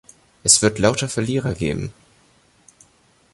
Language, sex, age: German, male, under 19